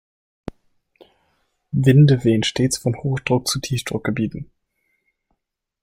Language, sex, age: German, male, 19-29